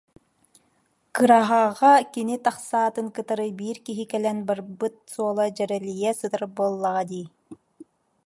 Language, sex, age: Yakut, female, 19-29